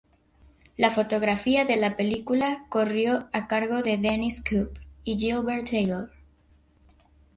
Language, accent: Spanish, Caribe: Cuba, Venezuela, Puerto Rico, República Dominicana, Panamá, Colombia caribeña, México caribeño, Costa del golfo de México